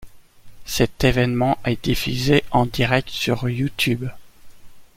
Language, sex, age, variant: French, male, 19-29, Français de métropole